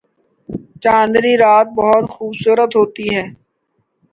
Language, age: Urdu, 40-49